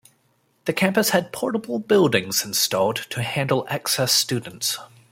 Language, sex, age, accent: English, male, 30-39, United States English